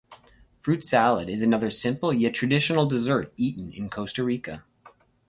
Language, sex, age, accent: English, male, 30-39, United States English